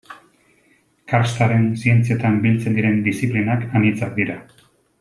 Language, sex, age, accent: Basque, male, 40-49, Mendebalekoa (Araba, Bizkaia, Gipuzkoako mendebaleko herri batzuk)